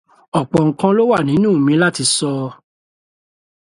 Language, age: Yoruba, 50-59